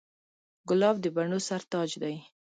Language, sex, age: Pashto, female, 19-29